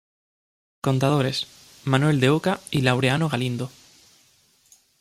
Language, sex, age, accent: Spanish, male, 19-29, España: Sur peninsular (Andalucia, Extremadura, Murcia)